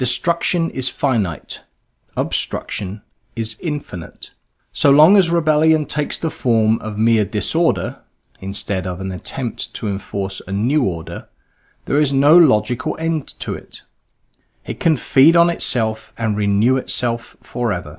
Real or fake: real